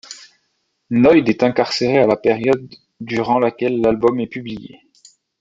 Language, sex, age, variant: French, male, 30-39, Français de métropole